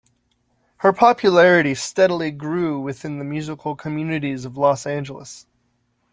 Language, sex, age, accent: English, male, 19-29, United States English